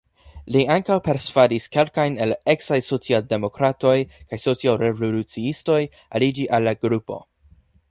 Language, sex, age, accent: Esperanto, male, 19-29, Internacia